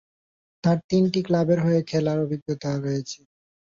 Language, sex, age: Bengali, male, 19-29